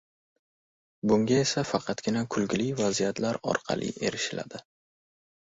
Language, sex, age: Uzbek, male, 19-29